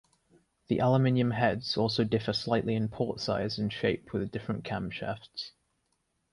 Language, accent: English, England English